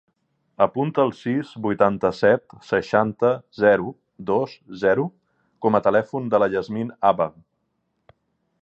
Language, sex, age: Catalan, male, 40-49